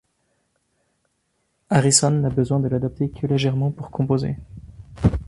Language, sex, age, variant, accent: French, male, 30-39, Français d'Europe, Français de Suisse